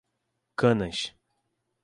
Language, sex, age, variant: Portuguese, male, 19-29, Portuguese (Brasil)